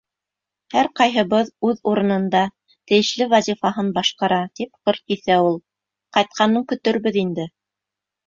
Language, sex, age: Bashkir, female, 40-49